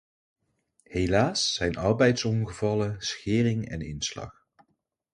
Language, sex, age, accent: Dutch, male, 30-39, Nederlands Nederlands